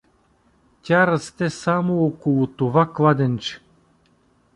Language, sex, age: Bulgarian, male, 40-49